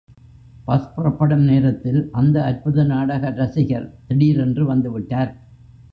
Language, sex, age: Tamil, male, 70-79